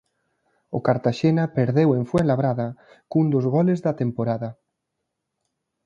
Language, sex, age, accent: Galician, male, 19-29, Atlántico (seseo e gheada)